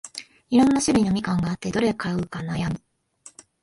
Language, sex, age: Japanese, female, 19-29